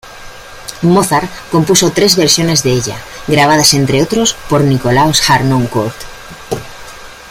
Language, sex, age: Spanish, female, 40-49